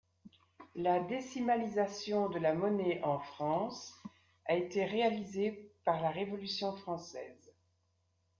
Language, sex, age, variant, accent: French, female, 60-69, Français d'Europe, Français de Belgique